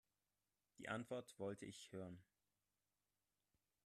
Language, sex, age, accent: German, male, 19-29, Deutschland Deutsch